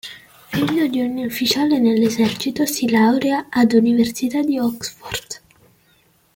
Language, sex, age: Italian, male, 30-39